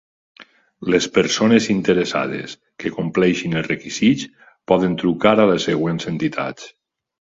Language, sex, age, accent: Catalan, male, 40-49, valencià